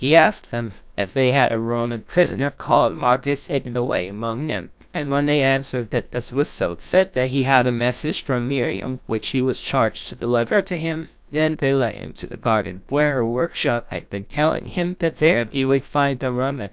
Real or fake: fake